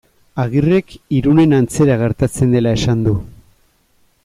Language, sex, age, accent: Basque, male, 50-59, Erdialdekoa edo Nafarra (Gipuzkoa, Nafarroa)